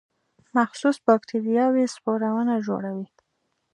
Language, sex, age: Pashto, female, 19-29